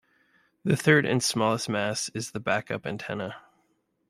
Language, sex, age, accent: English, male, 30-39, Canadian English